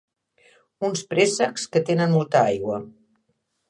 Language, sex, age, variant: Catalan, female, 60-69, Central